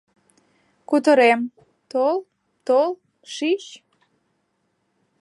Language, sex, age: Mari, female, under 19